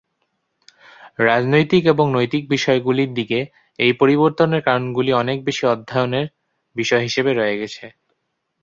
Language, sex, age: Bengali, male, 19-29